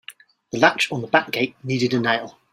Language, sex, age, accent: English, male, 40-49, England English